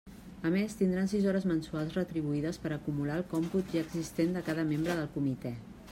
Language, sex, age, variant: Catalan, female, 40-49, Central